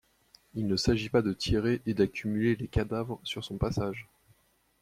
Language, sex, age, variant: French, male, 19-29, Français de métropole